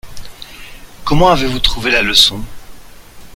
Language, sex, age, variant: French, male, 30-39, Français de métropole